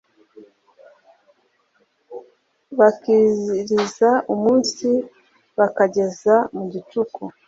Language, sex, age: Kinyarwanda, male, 40-49